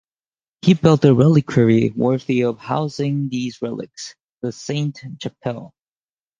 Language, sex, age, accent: English, male, 30-39, United States English